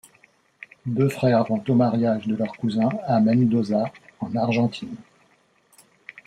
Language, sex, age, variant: French, male, 40-49, Français de métropole